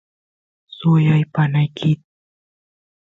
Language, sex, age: Santiago del Estero Quichua, female, 19-29